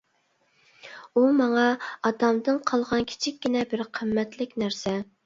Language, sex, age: Uyghur, female, 19-29